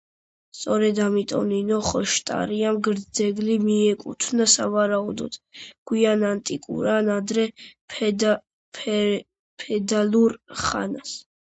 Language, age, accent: Georgian, under 19, ჩვეულებრივი